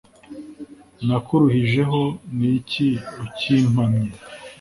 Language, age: Kinyarwanda, 19-29